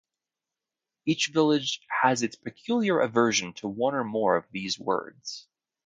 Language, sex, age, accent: English, male, 40-49, United States English